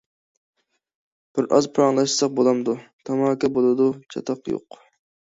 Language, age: Uyghur, 19-29